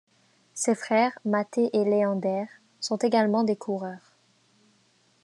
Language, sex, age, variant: French, female, under 19, Français de métropole